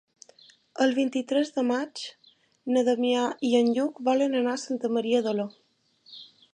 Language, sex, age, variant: Catalan, female, 19-29, Balear